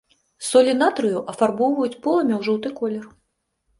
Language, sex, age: Belarusian, female, 30-39